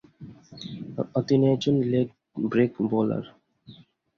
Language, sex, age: Bengali, male, 19-29